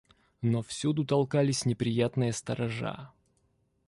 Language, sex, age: Russian, male, 30-39